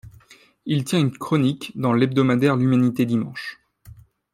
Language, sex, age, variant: French, male, 19-29, Français de métropole